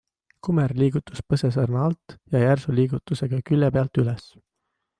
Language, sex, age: Estonian, male, 19-29